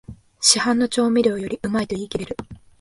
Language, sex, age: Japanese, female, 19-29